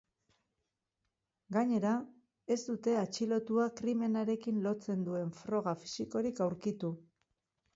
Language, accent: Basque, Mendebalekoa (Araba, Bizkaia, Gipuzkoako mendebaleko herri batzuk)